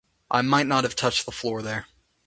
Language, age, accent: English, 19-29, United States English